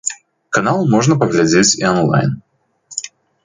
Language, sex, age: Belarusian, male, 19-29